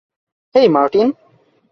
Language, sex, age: Bengali, male, 19-29